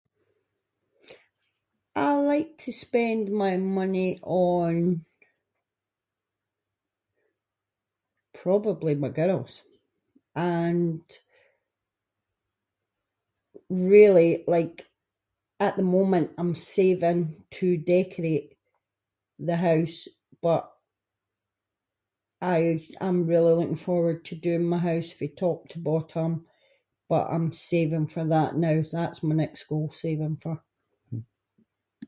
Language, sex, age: Scots, female, 50-59